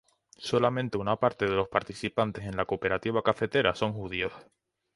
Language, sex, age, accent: Spanish, male, 19-29, España: Islas Canarias